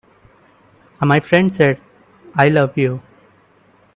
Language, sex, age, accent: English, male, 19-29, India and South Asia (India, Pakistan, Sri Lanka)